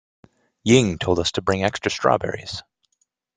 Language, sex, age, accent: English, male, 30-39, United States English